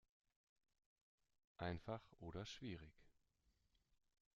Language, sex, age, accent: German, male, 30-39, Deutschland Deutsch